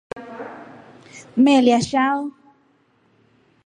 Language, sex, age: Rombo, female, 19-29